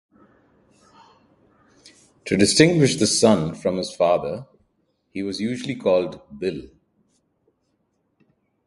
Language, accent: English, India and South Asia (India, Pakistan, Sri Lanka)